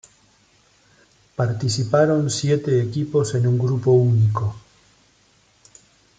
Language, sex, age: Spanish, male, 60-69